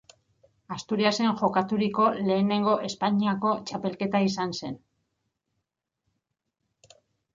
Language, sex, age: Basque, female, 50-59